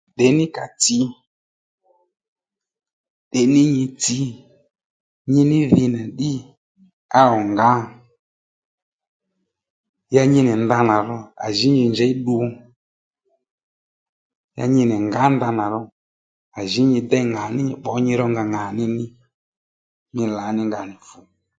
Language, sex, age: Lendu, male, 30-39